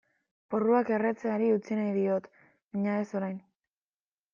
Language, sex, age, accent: Basque, female, 19-29, Mendebalekoa (Araba, Bizkaia, Gipuzkoako mendebaleko herri batzuk)